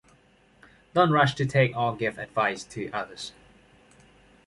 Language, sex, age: English, male, 19-29